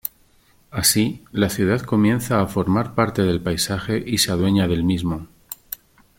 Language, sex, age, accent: Spanish, male, 60-69, España: Centro-Sur peninsular (Madrid, Toledo, Castilla-La Mancha)